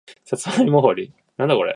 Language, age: Japanese, 19-29